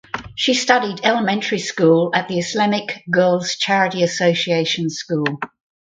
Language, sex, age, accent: English, female, 60-69, Australian English